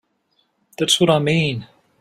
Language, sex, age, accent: English, male, 40-49, England English